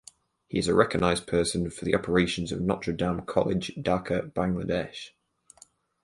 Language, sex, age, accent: English, male, under 19, England English